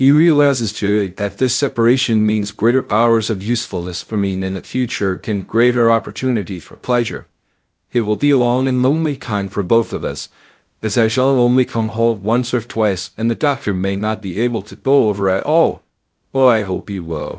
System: TTS, VITS